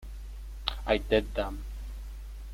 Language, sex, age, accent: English, male, under 19, Canadian English